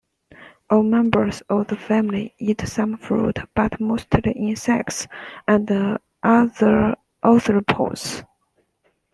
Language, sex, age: English, female, 19-29